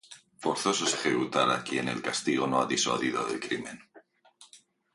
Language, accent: Spanish, España: Centro-Sur peninsular (Madrid, Toledo, Castilla-La Mancha)